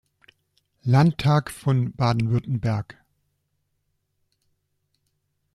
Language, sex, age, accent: German, male, 40-49, Deutschland Deutsch